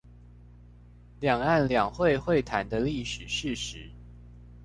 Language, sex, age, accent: Chinese, male, 19-29, 出生地：彰化縣